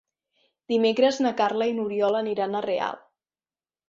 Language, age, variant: Catalan, 19-29, Central